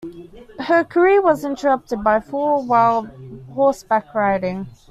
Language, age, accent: English, under 19, Australian English